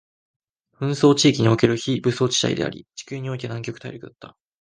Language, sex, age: Japanese, male, under 19